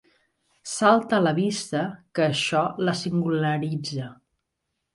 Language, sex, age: Catalan, female, 40-49